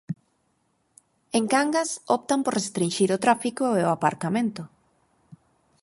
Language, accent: Galician, Normativo (estándar)